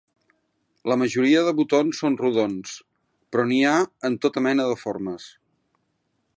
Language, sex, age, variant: Catalan, male, 50-59, Central